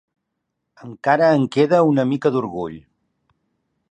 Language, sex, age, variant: Catalan, male, 60-69, Central